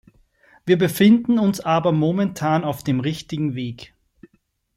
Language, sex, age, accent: German, male, 30-39, Österreichisches Deutsch